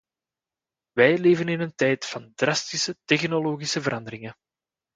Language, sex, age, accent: Dutch, male, 40-49, Belgisch Nederlands